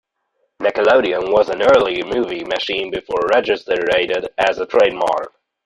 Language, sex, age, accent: English, male, 19-29, United States English